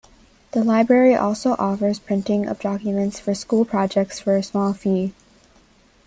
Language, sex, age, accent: English, female, under 19, United States English